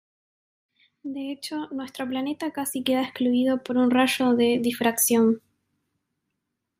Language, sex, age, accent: Spanish, female, 19-29, Rioplatense: Argentina, Uruguay, este de Bolivia, Paraguay